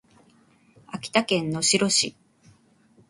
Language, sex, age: Japanese, female, 19-29